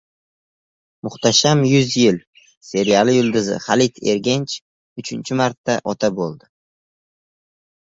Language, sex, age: Uzbek, male, 19-29